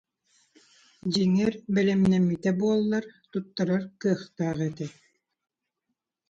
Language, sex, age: Yakut, female, 50-59